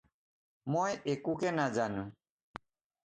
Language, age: Assamese, 40-49